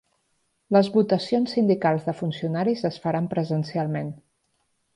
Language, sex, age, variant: Catalan, female, 40-49, Central